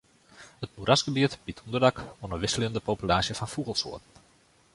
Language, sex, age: Western Frisian, male, 19-29